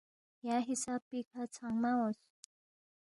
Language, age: Balti, 19-29